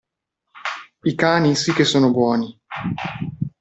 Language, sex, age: Italian, male, 30-39